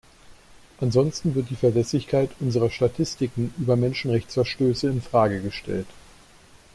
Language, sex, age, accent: German, male, 40-49, Deutschland Deutsch